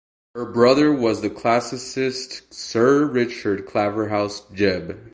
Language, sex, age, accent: English, male, 19-29, United States English